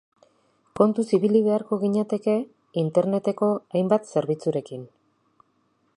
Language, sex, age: Basque, female, 40-49